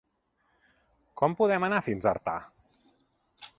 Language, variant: Catalan, Central